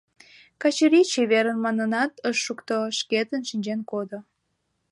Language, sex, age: Mari, female, under 19